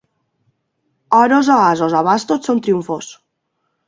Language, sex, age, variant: Catalan, female, 19-29, Balear